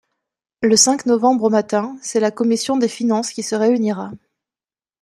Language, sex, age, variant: French, female, 30-39, Français de métropole